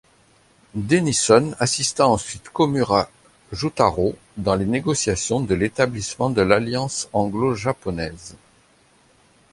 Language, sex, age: French, male, 50-59